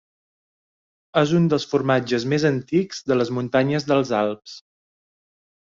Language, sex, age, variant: Catalan, male, 40-49, Balear